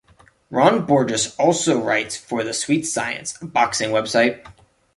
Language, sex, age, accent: English, male, 19-29, United States English